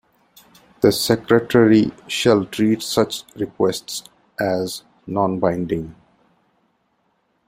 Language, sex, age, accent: English, male, 40-49, India and South Asia (India, Pakistan, Sri Lanka)